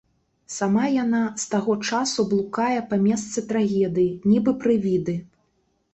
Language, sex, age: Belarusian, female, 40-49